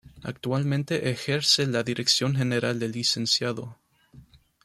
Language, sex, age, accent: Spanish, male, 19-29, México